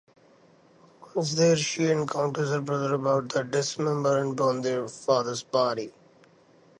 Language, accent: English, India and South Asia (India, Pakistan, Sri Lanka)